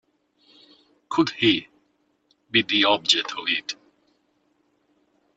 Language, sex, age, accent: English, male, 50-59, England English